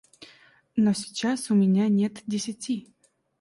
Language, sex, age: Russian, female, 19-29